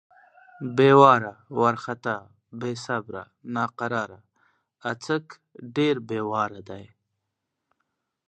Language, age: Pashto, 19-29